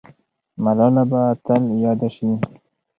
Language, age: Pashto, 19-29